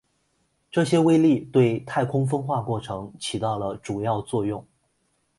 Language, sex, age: Chinese, male, 19-29